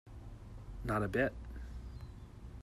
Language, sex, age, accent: English, male, 30-39, United States English